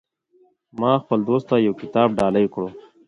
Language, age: Pashto, 30-39